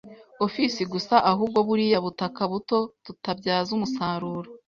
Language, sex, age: Kinyarwanda, female, 19-29